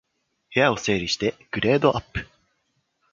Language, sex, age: Japanese, male, under 19